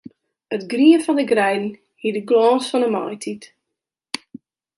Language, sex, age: Western Frisian, female, 40-49